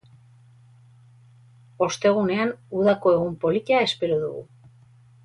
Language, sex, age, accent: Basque, female, 40-49, Erdialdekoa edo Nafarra (Gipuzkoa, Nafarroa)